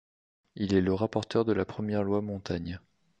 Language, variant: French, Français de métropole